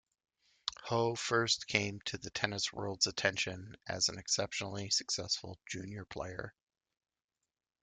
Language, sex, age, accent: English, male, 30-39, United States English